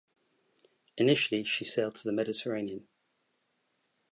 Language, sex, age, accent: English, male, 40-49, England English